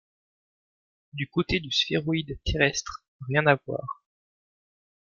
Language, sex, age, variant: French, male, 30-39, Français de métropole